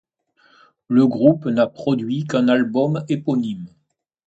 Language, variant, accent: French, Français de métropole, Français du sud de la France